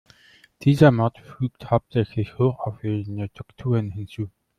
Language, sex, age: German, male, 19-29